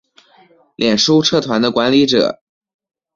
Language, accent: Chinese, 出生地：辽宁省